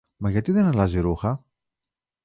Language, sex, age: Greek, male, 40-49